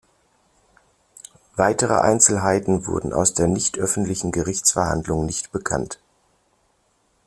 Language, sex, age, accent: German, male, 40-49, Deutschland Deutsch